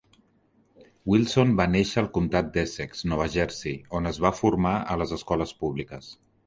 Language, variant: Catalan, Central